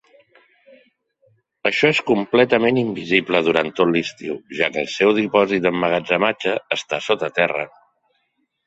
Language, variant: Catalan, Central